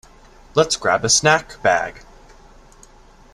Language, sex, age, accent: English, male, under 19, United States English